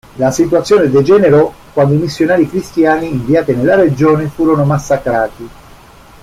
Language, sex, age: Italian, male, 50-59